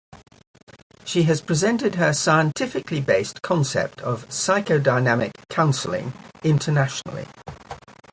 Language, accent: English, England English